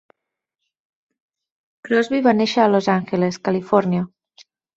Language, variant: Catalan, Central